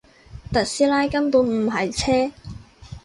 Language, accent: Cantonese, 广州音